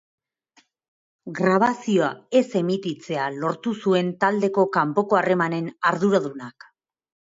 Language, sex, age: Basque, female, 30-39